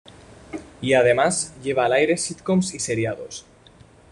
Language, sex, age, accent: Spanish, male, 19-29, España: Norte peninsular (Asturias, Castilla y León, Cantabria, País Vasco, Navarra, Aragón, La Rioja, Guadalajara, Cuenca)